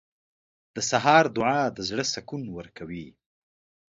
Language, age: Pashto, 50-59